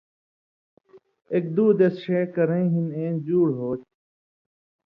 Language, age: Indus Kohistani, 19-29